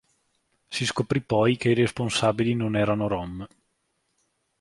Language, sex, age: Italian, male, 19-29